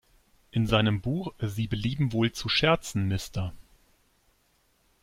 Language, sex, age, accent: German, male, 30-39, Deutschland Deutsch